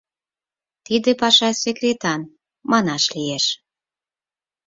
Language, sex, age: Mari, female, 40-49